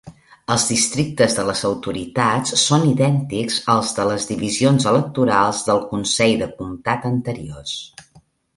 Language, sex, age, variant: Catalan, female, 40-49, Balear